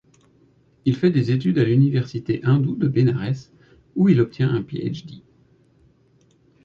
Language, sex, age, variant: French, male, 30-39, Français de métropole